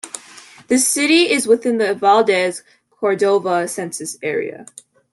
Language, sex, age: English, female, under 19